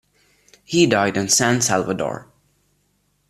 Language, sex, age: English, male, under 19